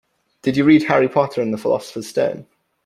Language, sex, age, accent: English, male, 19-29, England English